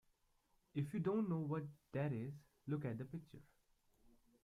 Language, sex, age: English, male, under 19